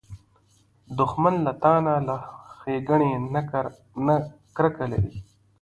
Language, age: Pashto, 19-29